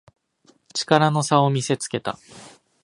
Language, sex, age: Japanese, male, 19-29